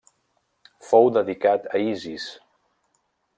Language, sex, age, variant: Catalan, male, 50-59, Central